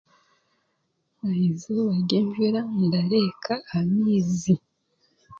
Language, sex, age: Chiga, female, 30-39